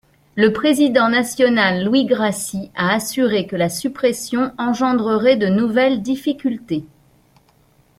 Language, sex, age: French, female, 40-49